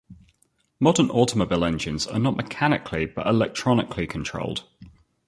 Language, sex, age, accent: English, male, 30-39, England English